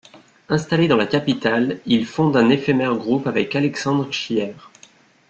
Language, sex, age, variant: French, male, 30-39, Français de métropole